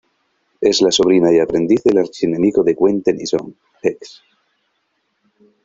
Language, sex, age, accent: Spanish, male, 30-39, España: Norte peninsular (Asturias, Castilla y León, Cantabria, País Vasco, Navarra, Aragón, La Rioja, Guadalajara, Cuenca)